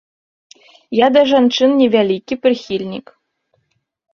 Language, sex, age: Belarusian, female, 19-29